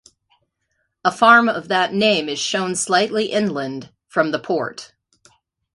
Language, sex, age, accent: English, female, 50-59, United States English